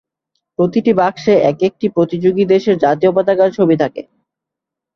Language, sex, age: Bengali, male, 19-29